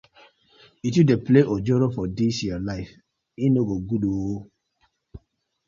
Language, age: Nigerian Pidgin, 40-49